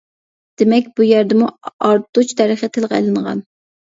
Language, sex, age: Uyghur, female, 19-29